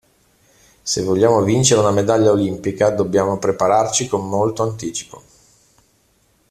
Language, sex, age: Italian, male, 50-59